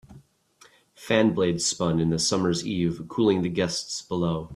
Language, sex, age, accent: English, male, 40-49, United States English